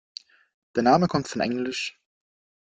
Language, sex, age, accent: German, male, 19-29, Deutschland Deutsch